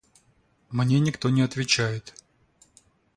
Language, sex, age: Russian, male, 40-49